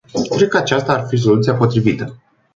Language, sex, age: Romanian, male, 19-29